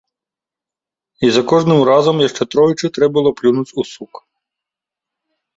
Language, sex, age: Belarusian, male, 30-39